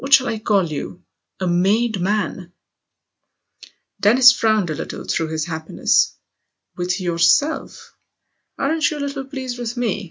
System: none